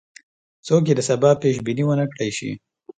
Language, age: Pashto, 19-29